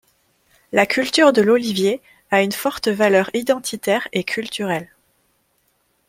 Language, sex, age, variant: French, female, 30-39, Français de métropole